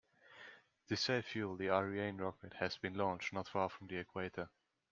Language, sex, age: English, male, under 19